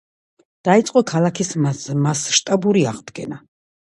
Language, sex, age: Georgian, female, 50-59